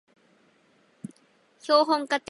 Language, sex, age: Japanese, female, 19-29